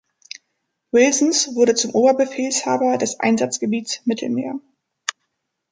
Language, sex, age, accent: German, female, 30-39, Deutschland Deutsch